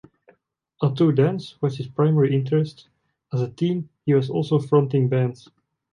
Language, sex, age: English, male, 19-29